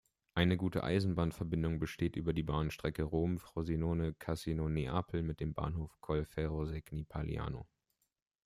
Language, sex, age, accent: German, male, 19-29, Deutschland Deutsch